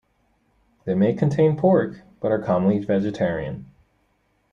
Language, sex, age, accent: English, male, 30-39, United States English